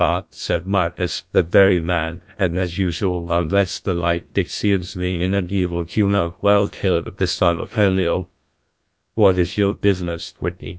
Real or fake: fake